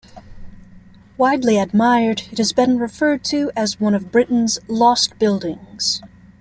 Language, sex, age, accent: English, female, 19-29, United States English